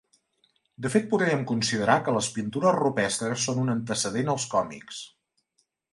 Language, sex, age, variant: Catalan, male, 40-49, Central